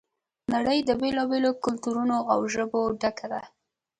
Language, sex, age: Pashto, female, 19-29